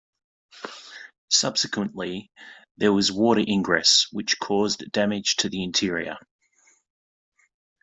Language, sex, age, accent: English, male, 40-49, Australian English